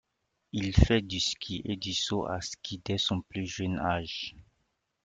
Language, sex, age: French, male, 30-39